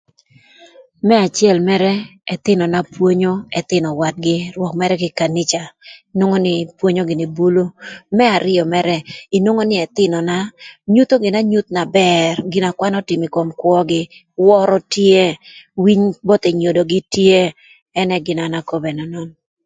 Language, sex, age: Thur, female, 50-59